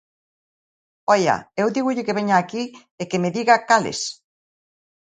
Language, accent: Galician, Atlántico (seseo e gheada)